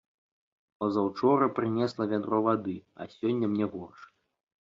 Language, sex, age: Belarusian, male, 30-39